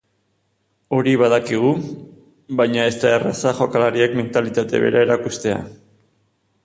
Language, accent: Basque, Erdialdekoa edo Nafarra (Gipuzkoa, Nafarroa)